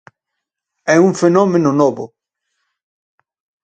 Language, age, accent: Galician, 50-59, Atlántico (seseo e gheada)